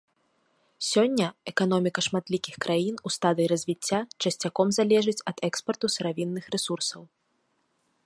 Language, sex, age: Belarusian, female, 19-29